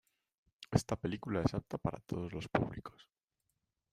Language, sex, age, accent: Spanish, male, 19-29, España: Centro-Sur peninsular (Madrid, Toledo, Castilla-La Mancha)